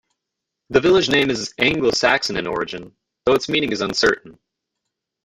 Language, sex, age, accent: English, male, 19-29, United States English